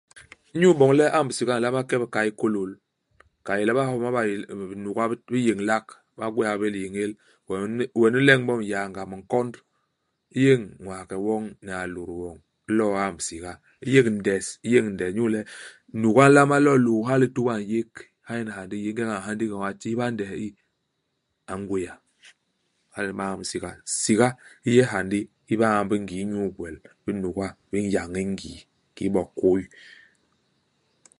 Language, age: Basaa, 40-49